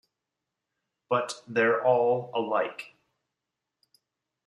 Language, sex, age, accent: English, male, 30-39, United States English